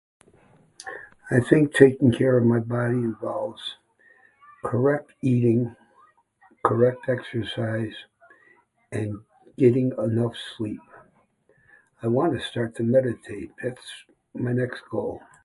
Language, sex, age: English, male, 70-79